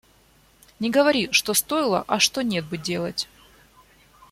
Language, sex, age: Russian, female, 19-29